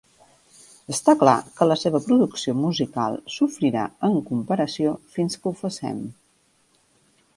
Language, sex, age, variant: Catalan, female, 40-49, Central